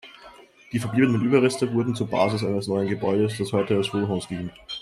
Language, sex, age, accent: German, male, 19-29, Österreichisches Deutsch